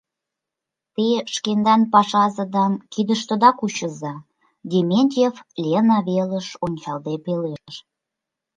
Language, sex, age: Mari, female, 19-29